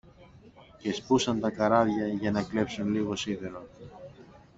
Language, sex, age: Greek, male, 40-49